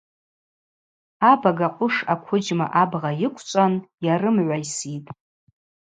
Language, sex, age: Abaza, female, 40-49